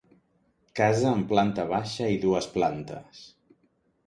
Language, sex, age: Catalan, male, 50-59